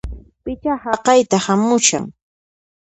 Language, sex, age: Puno Quechua, female, 30-39